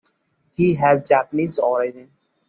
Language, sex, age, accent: English, male, 30-39, India and South Asia (India, Pakistan, Sri Lanka)